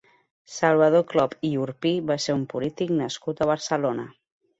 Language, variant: Catalan, Central